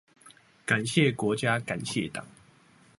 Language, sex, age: Chinese, male, 19-29